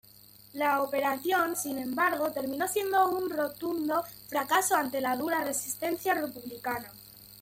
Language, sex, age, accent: Spanish, female, under 19, España: Centro-Sur peninsular (Madrid, Toledo, Castilla-La Mancha)